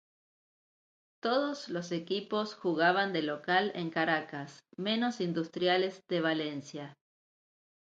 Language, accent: Spanish, Rioplatense: Argentina, Uruguay, este de Bolivia, Paraguay